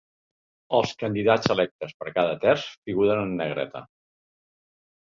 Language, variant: Catalan, Central